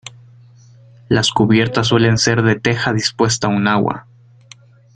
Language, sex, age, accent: Spanish, male, under 19, México